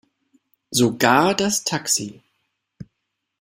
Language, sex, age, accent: German, male, 40-49, Deutschland Deutsch